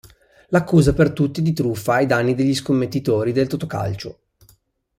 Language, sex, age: Italian, male, 19-29